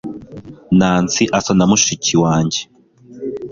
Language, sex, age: Kinyarwanda, male, 19-29